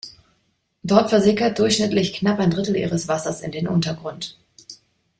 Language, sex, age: German, female, 30-39